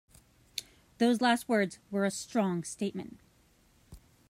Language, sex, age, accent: English, female, 30-39, United States English